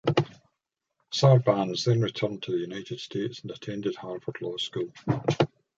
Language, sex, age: English, male, 60-69